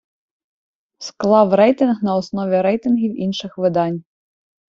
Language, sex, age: Ukrainian, female, 19-29